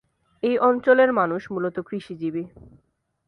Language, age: Bengali, 19-29